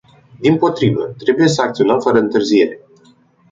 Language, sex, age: Romanian, male, 19-29